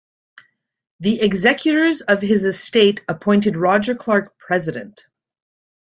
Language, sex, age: English, female, 30-39